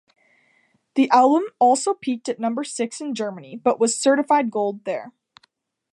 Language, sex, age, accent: English, female, under 19, United States English